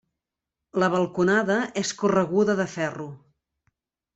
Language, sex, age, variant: Catalan, female, 50-59, Central